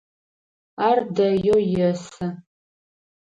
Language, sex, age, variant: Adyghe, female, 19-29, Адыгабзэ (Кирил, пстэумэ зэдыряе)